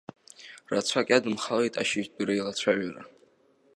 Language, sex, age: Abkhazian, male, under 19